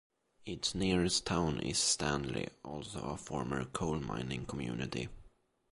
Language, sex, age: English, male, 19-29